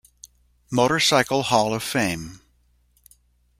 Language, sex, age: English, male, 60-69